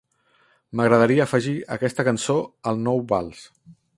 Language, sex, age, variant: Catalan, male, 30-39, Central